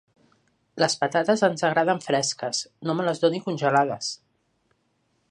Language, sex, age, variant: Catalan, female, 50-59, Nord-Occidental